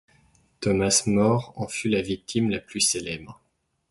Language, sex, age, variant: French, male, 19-29, Français de métropole